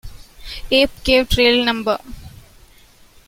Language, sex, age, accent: English, female, 19-29, India and South Asia (India, Pakistan, Sri Lanka)